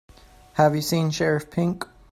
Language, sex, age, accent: English, male, 19-29, United States English